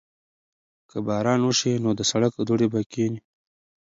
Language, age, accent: Pashto, 30-39, پکتیا ولایت، احمدزی